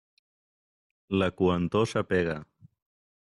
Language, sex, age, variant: Catalan, male, 30-39, Central